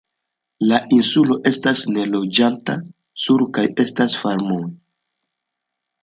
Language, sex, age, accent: Esperanto, male, 19-29, Internacia